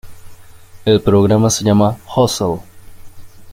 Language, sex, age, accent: Spanish, male, under 19, Caribe: Cuba, Venezuela, Puerto Rico, República Dominicana, Panamá, Colombia caribeña, México caribeño, Costa del golfo de México